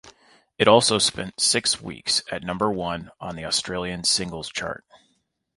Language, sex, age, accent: English, male, 30-39, United States English